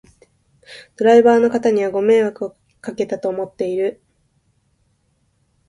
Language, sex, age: Japanese, female, under 19